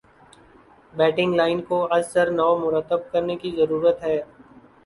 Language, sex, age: Urdu, male, 19-29